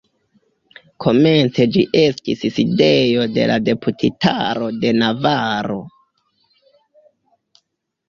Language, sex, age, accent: Esperanto, male, 19-29, Internacia